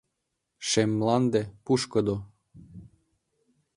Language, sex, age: Mari, male, 19-29